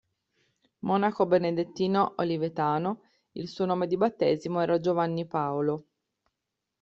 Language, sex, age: Italian, female, 30-39